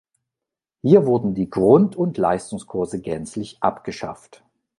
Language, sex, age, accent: German, male, 40-49, Deutschland Deutsch